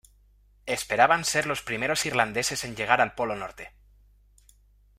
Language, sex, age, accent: Spanish, male, 30-39, España: Centro-Sur peninsular (Madrid, Toledo, Castilla-La Mancha)